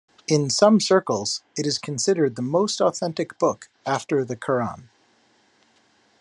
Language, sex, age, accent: English, male, 40-49, United States English